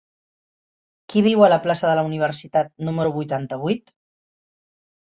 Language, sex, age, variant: Catalan, female, 50-59, Central